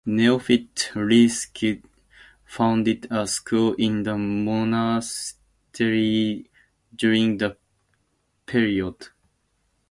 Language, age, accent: English, 19-29, United States English